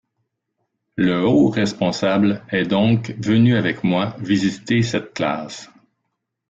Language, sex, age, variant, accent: French, male, 50-59, Français d'Amérique du Nord, Français du Canada